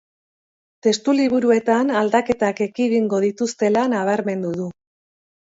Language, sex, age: Basque, female, 50-59